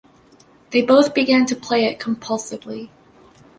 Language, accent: English, Canadian English